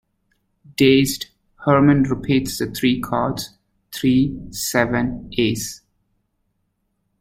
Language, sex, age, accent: English, male, 30-39, United States English